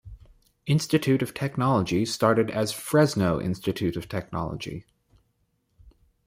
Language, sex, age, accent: English, male, 19-29, United States English